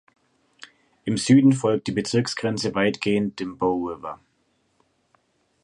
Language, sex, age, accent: German, male, 19-29, Deutschland Deutsch; Süddeutsch